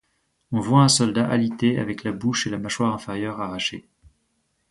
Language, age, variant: French, 19-29, Français de métropole